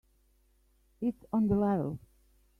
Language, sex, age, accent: English, female, 50-59, Australian English